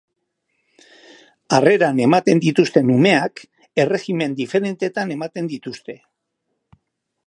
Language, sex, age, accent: Basque, male, 60-69, Mendebalekoa (Araba, Bizkaia, Gipuzkoako mendebaleko herri batzuk)